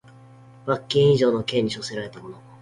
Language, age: Japanese, 19-29